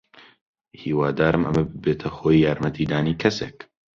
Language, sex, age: Central Kurdish, male, under 19